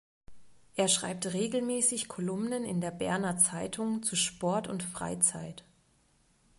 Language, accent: German, Deutschland Deutsch